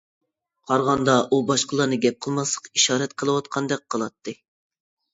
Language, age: Uyghur, 19-29